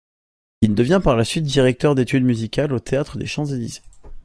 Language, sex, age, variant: French, male, under 19, Français de métropole